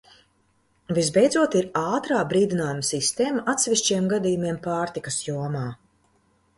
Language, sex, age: Latvian, female, 40-49